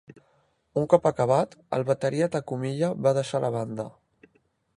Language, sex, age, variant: Catalan, male, 19-29, Central